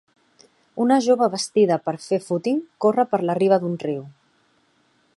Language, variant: Catalan, Central